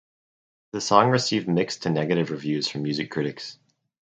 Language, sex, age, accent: English, male, under 19, United States English